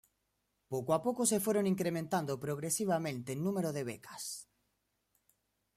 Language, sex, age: Spanish, male, 19-29